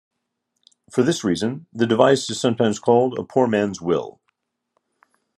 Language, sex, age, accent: English, male, 50-59, United States English